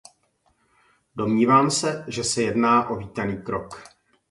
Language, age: Czech, 40-49